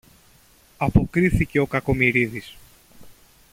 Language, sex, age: Greek, male, 30-39